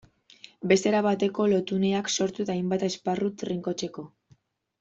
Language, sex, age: Basque, female, 19-29